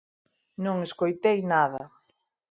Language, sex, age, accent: Galician, female, 40-49, Normativo (estándar)